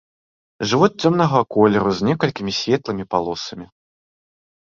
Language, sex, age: Belarusian, male, under 19